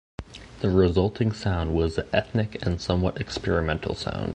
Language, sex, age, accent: English, male, 19-29, United States English